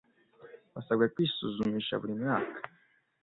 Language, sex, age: Kinyarwanda, male, under 19